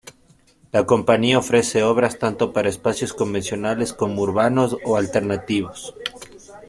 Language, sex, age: Spanish, male, 30-39